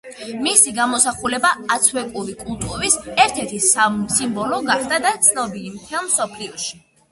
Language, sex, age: Georgian, female, 90+